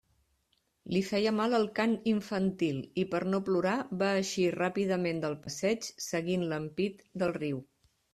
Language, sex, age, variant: Catalan, female, 50-59, Central